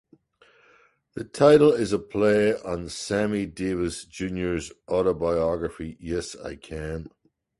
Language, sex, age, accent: English, male, 50-59, Irish English